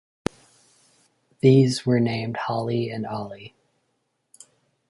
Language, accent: English, United States English